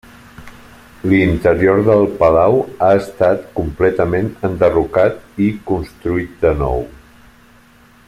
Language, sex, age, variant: Catalan, male, 40-49, Central